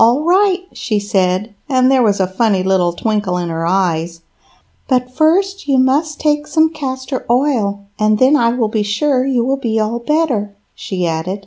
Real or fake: real